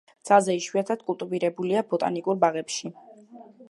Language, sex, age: Georgian, female, under 19